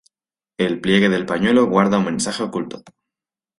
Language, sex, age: Spanish, male, 19-29